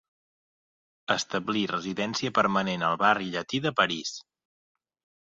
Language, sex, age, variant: Catalan, male, 30-39, Central